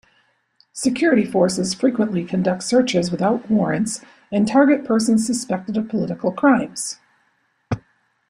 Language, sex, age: English, female, 60-69